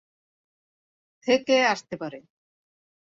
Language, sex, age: Bengali, male, 19-29